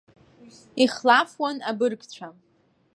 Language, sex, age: Abkhazian, female, under 19